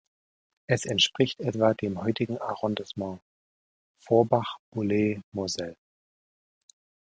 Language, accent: German, Deutschland Deutsch